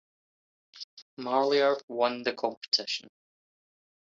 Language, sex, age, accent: English, male, 19-29, Scottish English